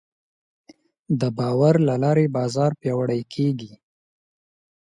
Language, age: Pashto, 19-29